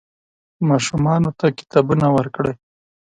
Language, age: Pashto, 19-29